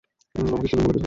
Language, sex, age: Bengali, male, 19-29